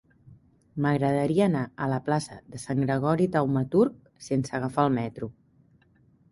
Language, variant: Catalan, Central